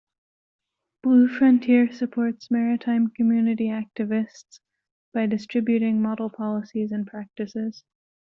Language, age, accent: English, 19-29, United States English